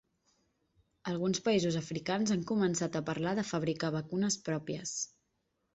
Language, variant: Catalan, Central